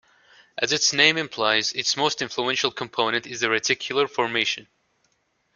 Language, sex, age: English, male, 19-29